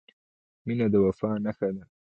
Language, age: Pashto, 19-29